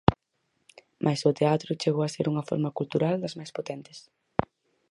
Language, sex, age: Galician, female, 19-29